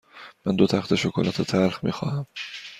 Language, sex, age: Persian, male, 30-39